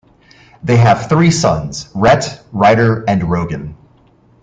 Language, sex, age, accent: English, male, 30-39, United States English